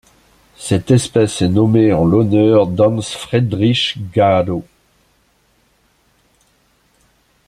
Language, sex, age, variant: French, male, 50-59, Français de métropole